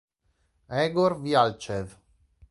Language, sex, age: Italian, male, 30-39